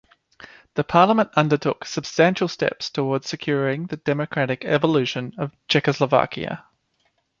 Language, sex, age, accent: English, male, 30-39, Australian English